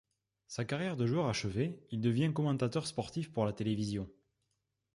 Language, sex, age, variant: French, male, 19-29, Français de métropole